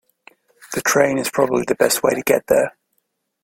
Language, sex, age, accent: English, male, 30-39, Australian English